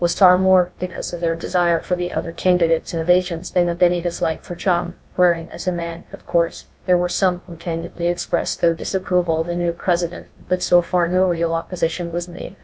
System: TTS, GlowTTS